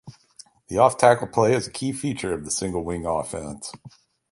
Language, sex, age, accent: English, male, 50-59, United States English